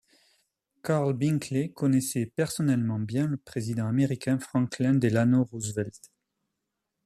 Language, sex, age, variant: French, male, 40-49, Français de métropole